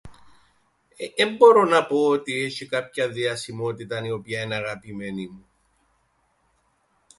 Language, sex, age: Greek, male, 40-49